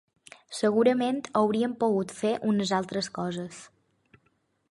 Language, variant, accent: Catalan, Balear, mallorquí